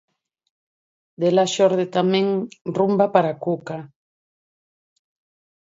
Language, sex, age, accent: Galician, female, 50-59, Normativo (estándar)